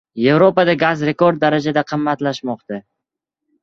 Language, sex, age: Uzbek, male, 19-29